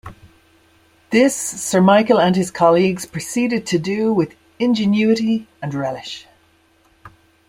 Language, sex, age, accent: English, female, 50-59, Irish English